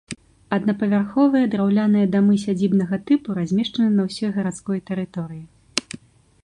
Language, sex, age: Belarusian, female, 19-29